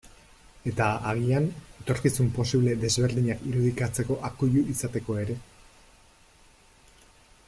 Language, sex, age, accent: Basque, male, 30-39, Erdialdekoa edo Nafarra (Gipuzkoa, Nafarroa)